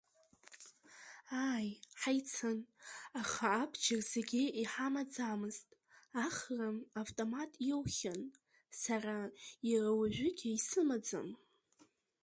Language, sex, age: Abkhazian, female, under 19